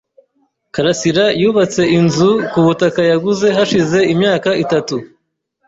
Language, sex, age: Kinyarwanda, male, 30-39